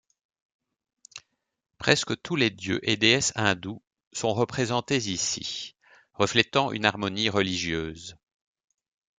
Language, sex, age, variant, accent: French, male, 40-49, Français d'Europe, Français de Belgique